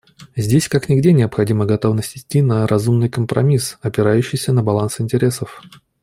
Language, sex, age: Russian, male, 30-39